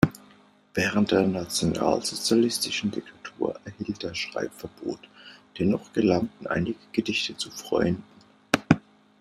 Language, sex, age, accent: German, male, 30-39, Deutschland Deutsch